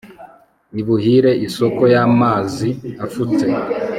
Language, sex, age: Kinyarwanda, male, 19-29